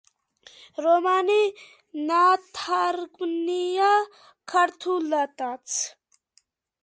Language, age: Georgian, under 19